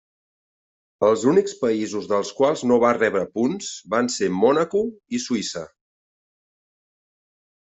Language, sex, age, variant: Catalan, male, 40-49, Central